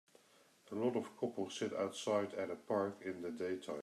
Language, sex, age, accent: English, male, 40-49, Australian English